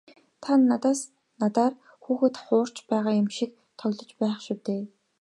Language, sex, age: Mongolian, female, 19-29